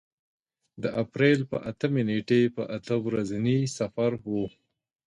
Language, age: Pashto, 40-49